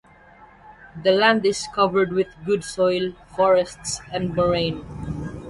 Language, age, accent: English, 19-29, Filipino